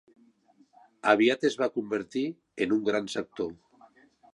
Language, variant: Catalan, Central